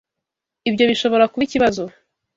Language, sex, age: Kinyarwanda, female, 19-29